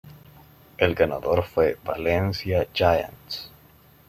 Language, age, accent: Spanish, 19-29, América central